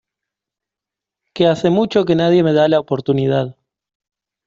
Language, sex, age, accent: Spanish, male, 30-39, Rioplatense: Argentina, Uruguay, este de Bolivia, Paraguay